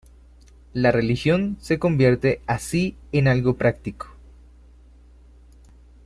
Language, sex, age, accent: Spanish, male, 30-39, Andino-Pacífico: Colombia, Perú, Ecuador, oeste de Bolivia y Venezuela andina